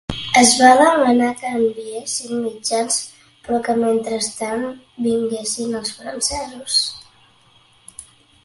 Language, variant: Catalan, Central